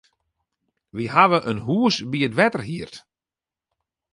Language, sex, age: Western Frisian, male, 30-39